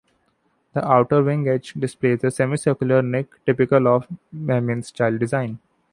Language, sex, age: English, male, 19-29